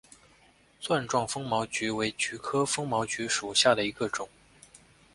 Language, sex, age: Chinese, male, 19-29